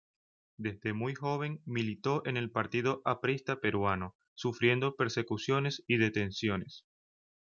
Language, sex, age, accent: Spanish, male, 19-29, Caribe: Cuba, Venezuela, Puerto Rico, República Dominicana, Panamá, Colombia caribeña, México caribeño, Costa del golfo de México